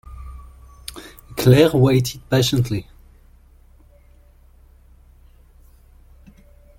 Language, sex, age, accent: English, male, 30-39, Southern African (South Africa, Zimbabwe, Namibia)